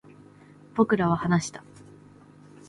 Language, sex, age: Japanese, female, 19-29